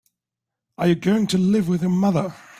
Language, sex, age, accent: English, male, 19-29, United States English